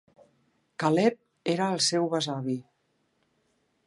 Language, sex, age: Catalan, female, 60-69